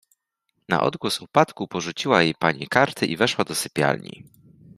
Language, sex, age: Polish, male, 19-29